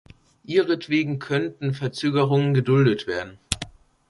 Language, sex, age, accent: German, male, under 19, Deutschland Deutsch